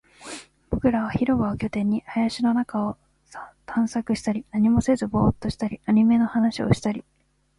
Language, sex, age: Japanese, female, 19-29